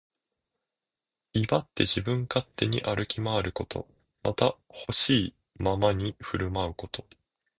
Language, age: Japanese, under 19